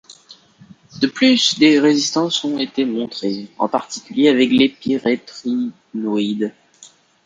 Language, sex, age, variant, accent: French, male, 19-29, Français des départements et régions d'outre-mer, Français de Guadeloupe